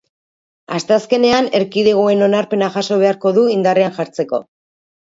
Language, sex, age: Basque, female, 40-49